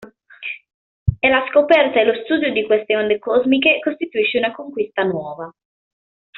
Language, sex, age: Italian, female, 19-29